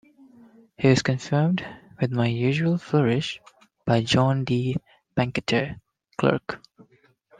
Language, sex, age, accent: English, male, 19-29, United States English